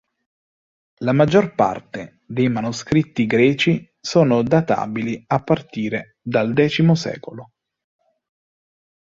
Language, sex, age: Italian, male, 30-39